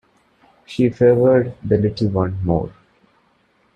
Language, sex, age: English, male, 19-29